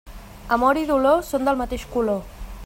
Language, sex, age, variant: Catalan, female, 19-29, Central